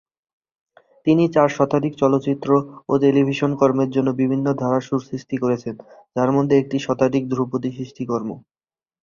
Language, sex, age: Bengali, male, under 19